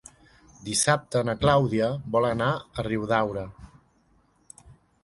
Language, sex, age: Catalan, male, 40-49